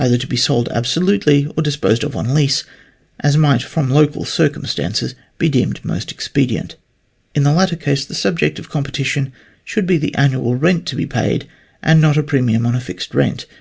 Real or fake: real